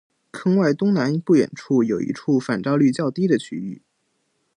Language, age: Chinese, under 19